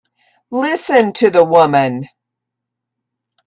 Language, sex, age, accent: English, female, 60-69, United States English